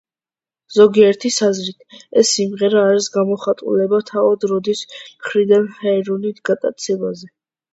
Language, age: Georgian, under 19